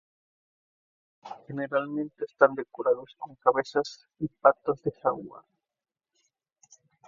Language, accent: Spanish, México